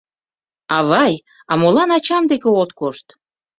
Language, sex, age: Mari, female, 40-49